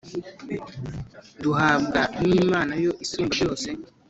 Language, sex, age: Kinyarwanda, male, under 19